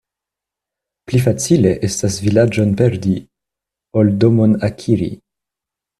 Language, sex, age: Esperanto, male, 19-29